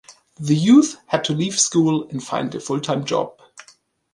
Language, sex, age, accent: English, male, 40-49, England English